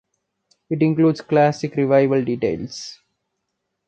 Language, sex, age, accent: English, male, 19-29, India and South Asia (India, Pakistan, Sri Lanka)